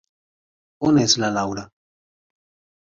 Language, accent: Catalan, valencià